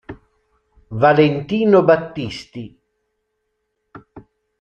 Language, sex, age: Italian, male, 60-69